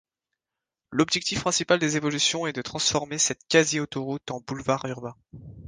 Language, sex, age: French, male, 19-29